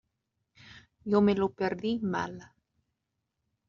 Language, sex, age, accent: Spanish, female, 30-39, México